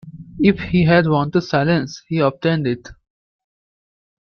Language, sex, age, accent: English, male, 19-29, India and South Asia (India, Pakistan, Sri Lanka)